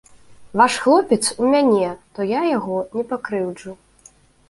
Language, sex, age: Belarusian, female, 19-29